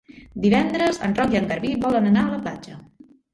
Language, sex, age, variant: Catalan, female, 30-39, Central